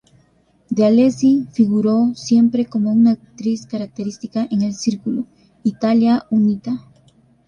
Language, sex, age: Spanish, female, 19-29